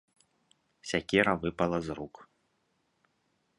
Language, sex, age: Belarusian, male, 30-39